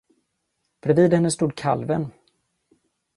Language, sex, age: Swedish, male, 40-49